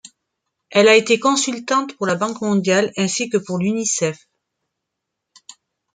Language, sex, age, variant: French, female, 40-49, Français de métropole